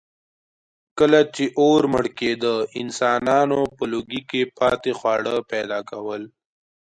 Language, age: Pashto, under 19